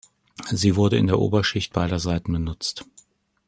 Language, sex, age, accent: German, male, 40-49, Deutschland Deutsch